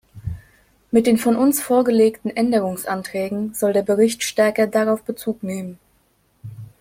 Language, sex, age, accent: German, female, 19-29, Deutschland Deutsch